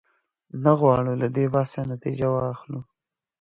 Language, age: Pashto, 19-29